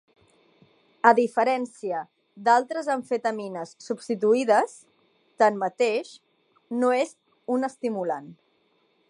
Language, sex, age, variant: Catalan, female, 30-39, Central